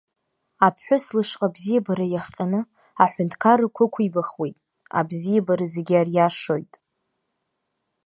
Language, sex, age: Abkhazian, female, under 19